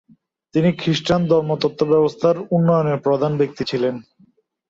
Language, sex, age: Bengali, male, 19-29